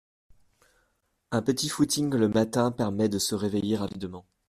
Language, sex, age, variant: French, male, 19-29, Français de métropole